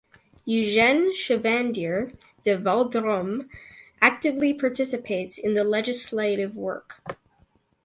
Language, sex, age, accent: English, male, under 19, Canadian English